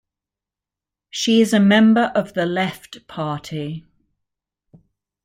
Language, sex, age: English, female, 60-69